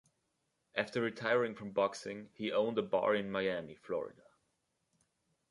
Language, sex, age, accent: English, male, 19-29, United States English